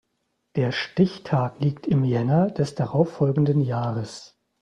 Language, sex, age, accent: German, male, 30-39, Deutschland Deutsch